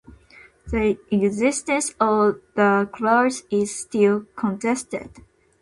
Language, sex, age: English, female, 19-29